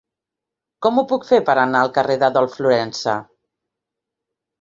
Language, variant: Catalan, Central